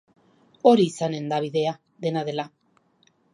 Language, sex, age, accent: Basque, female, 50-59, Mendebalekoa (Araba, Bizkaia, Gipuzkoako mendebaleko herri batzuk)